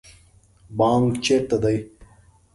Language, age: Pashto, 30-39